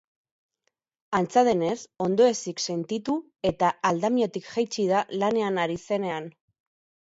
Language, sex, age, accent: Basque, female, 40-49, Mendebalekoa (Araba, Bizkaia, Gipuzkoako mendebaleko herri batzuk)